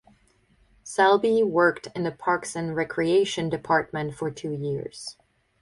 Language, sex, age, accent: English, female, 19-29, United States English